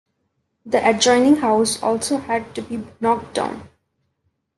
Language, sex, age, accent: English, female, 19-29, India and South Asia (India, Pakistan, Sri Lanka)